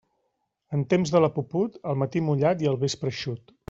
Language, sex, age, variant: Catalan, male, 40-49, Central